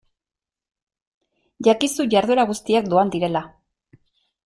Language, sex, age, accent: Basque, female, 40-49, Erdialdekoa edo Nafarra (Gipuzkoa, Nafarroa)